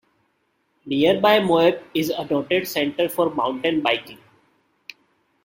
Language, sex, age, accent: English, male, 19-29, India and South Asia (India, Pakistan, Sri Lanka)